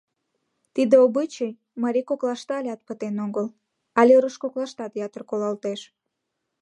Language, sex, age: Mari, female, under 19